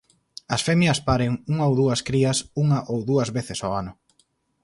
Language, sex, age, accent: Galician, male, 30-39, Central (gheada)